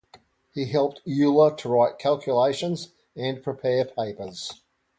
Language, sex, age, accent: English, male, 60-69, Australian English